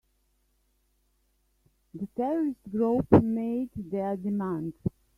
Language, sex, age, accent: English, female, 50-59, Australian English